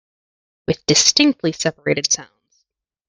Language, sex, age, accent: English, female, 19-29, United States English